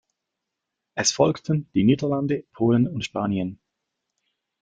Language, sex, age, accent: German, male, 30-39, Schweizerdeutsch